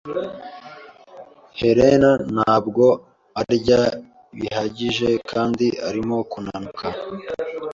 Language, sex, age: Kinyarwanda, male, 19-29